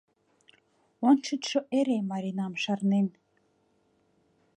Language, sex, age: Mari, female, 19-29